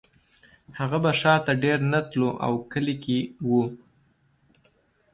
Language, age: Pashto, 19-29